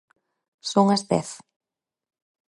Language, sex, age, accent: Galician, female, 30-39, Normativo (estándar)